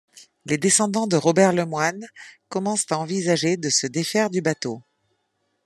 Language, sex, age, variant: French, female, 40-49, Français de métropole